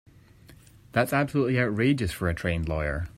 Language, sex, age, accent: English, male, 19-29, Scottish English